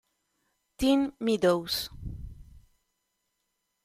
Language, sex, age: Italian, female, 40-49